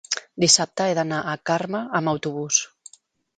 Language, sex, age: Catalan, female, 40-49